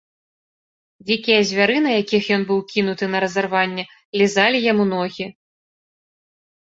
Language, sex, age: Belarusian, female, 19-29